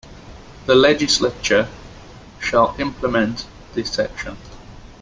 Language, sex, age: English, male, 19-29